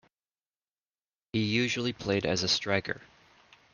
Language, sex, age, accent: English, male, 30-39, United States English